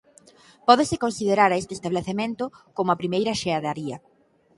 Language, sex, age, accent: Galician, female, 19-29, Oriental (común en zona oriental); Normativo (estándar)